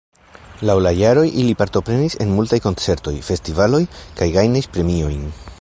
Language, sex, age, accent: Esperanto, male, 40-49, Internacia